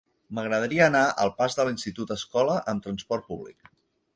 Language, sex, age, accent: Catalan, male, 40-49, Català central